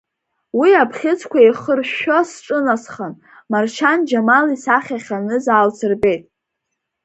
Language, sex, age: Abkhazian, female, under 19